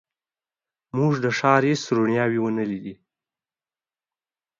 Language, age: Pashto, under 19